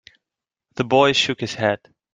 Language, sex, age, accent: English, male, 19-29, England English